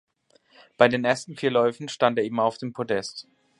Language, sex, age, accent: German, male, 30-39, Deutschland Deutsch